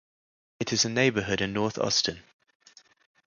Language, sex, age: English, male, 30-39